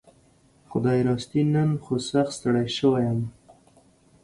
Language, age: Pashto, 19-29